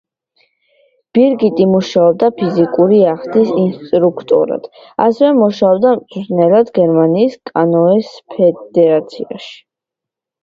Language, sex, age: Georgian, female, under 19